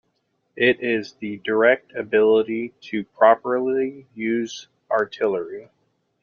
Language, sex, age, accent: English, male, 30-39, United States English